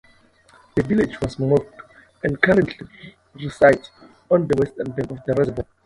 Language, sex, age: English, male, 19-29